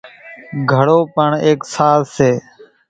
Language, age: Kachi Koli, 19-29